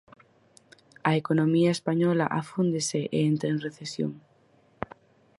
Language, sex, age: Galician, female, 19-29